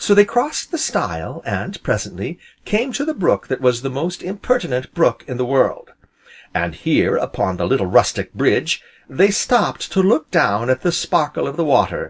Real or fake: real